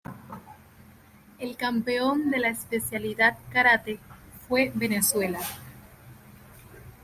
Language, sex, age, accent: Spanish, female, 19-29, Caribe: Cuba, Venezuela, Puerto Rico, República Dominicana, Panamá, Colombia caribeña, México caribeño, Costa del golfo de México